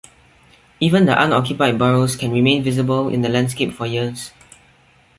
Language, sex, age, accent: English, male, under 19, Singaporean English